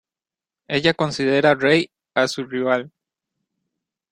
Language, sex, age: Spanish, male, 19-29